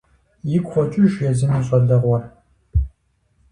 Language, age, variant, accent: Kabardian, 19-29, Адыгэбзэ (Къэбэрдей, Кирил, псоми зэдай), Джылэхъстэней (Gilahsteney)